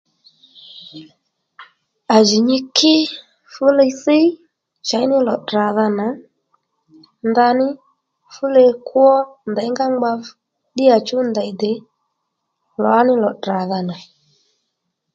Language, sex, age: Lendu, female, 30-39